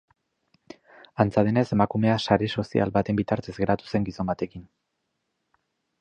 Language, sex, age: Basque, male, 30-39